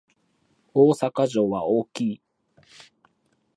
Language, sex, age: Japanese, male, 30-39